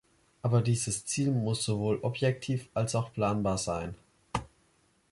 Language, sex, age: German, male, under 19